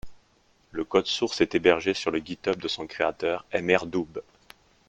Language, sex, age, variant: French, male, 30-39, Français de métropole